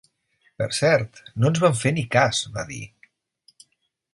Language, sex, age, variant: Catalan, male, 50-59, Nord-Occidental